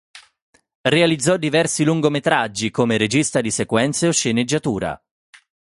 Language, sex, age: Italian, male, 30-39